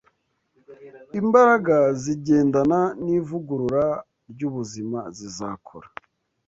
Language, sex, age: Kinyarwanda, male, 19-29